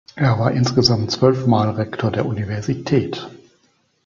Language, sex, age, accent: German, male, 30-39, Deutschland Deutsch